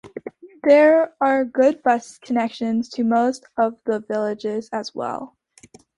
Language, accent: English, United States English